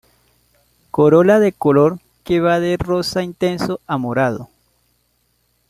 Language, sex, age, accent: Spanish, male, 30-39, Andino-Pacífico: Colombia, Perú, Ecuador, oeste de Bolivia y Venezuela andina